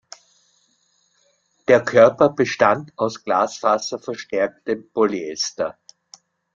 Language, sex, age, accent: German, male, 70-79, Österreichisches Deutsch